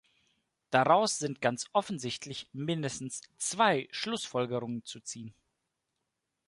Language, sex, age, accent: German, male, 30-39, Deutschland Deutsch